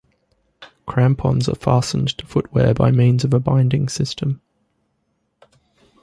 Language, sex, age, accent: English, male, 30-39, Australian English